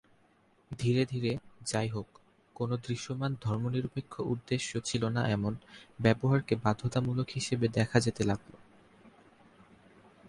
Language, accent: Bengali, Native